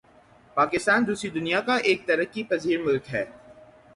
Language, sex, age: Urdu, male, 19-29